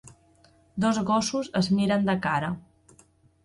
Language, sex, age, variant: Catalan, female, 30-39, Central